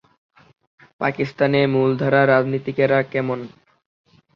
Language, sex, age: Bengali, male, 40-49